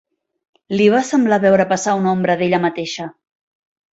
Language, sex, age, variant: Catalan, female, 40-49, Central